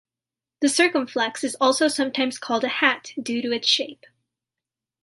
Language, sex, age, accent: English, female, under 19, United States English